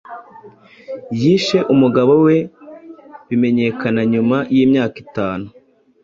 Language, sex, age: Kinyarwanda, male, 19-29